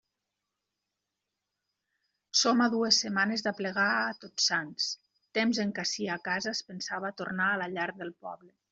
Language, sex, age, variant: Catalan, female, 50-59, Nord-Occidental